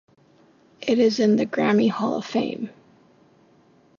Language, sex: English, female